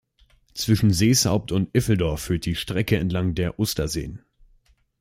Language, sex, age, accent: German, male, under 19, Deutschland Deutsch